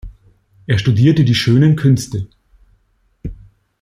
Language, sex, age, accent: German, male, 30-39, Deutschland Deutsch